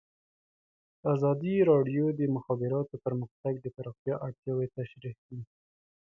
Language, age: Pashto, 19-29